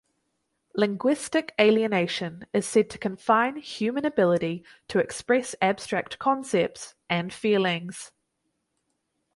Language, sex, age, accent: English, female, 19-29, New Zealand English